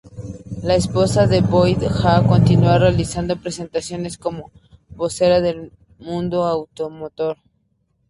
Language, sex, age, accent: Spanish, female, 19-29, México